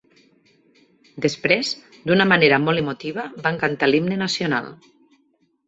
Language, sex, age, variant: Catalan, female, 40-49, Nord-Occidental